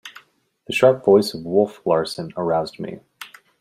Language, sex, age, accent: English, male, 30-39, United States English